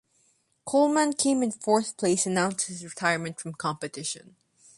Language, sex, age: English, female, 19-29